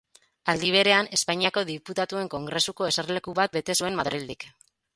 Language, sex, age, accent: Basque, female, 30-39, Mendebalekoa (Araba, Bizkaia, Gipuzkoako mendebaleko herri batzuk)